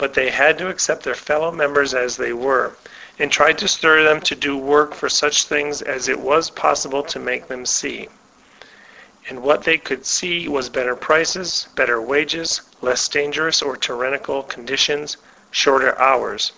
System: none